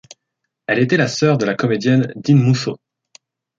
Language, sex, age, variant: French, male, 19-29, Français de métropole